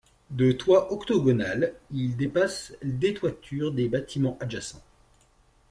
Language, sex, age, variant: French, male, 40-49, Français de métropole